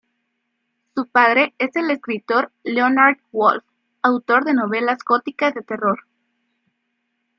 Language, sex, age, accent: Spanish, female, under 19, México